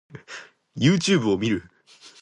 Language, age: Japanese, under 19